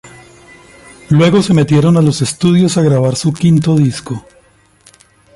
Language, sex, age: Spanish, male, 50-59